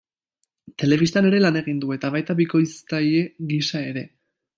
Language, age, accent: Basque, 19-29, Mendebalekoa (Araba, Bizkaia, Gipuzkoako mendebaleko herri batzuk)